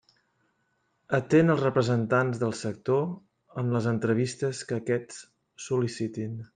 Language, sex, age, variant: Catalan, male, 30-39, Central